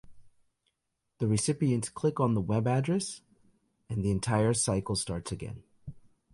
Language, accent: English, United States English